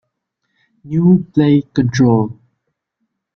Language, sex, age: English, male, 19-29